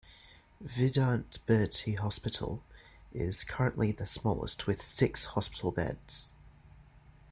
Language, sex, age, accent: English, male, 30-39, Australian English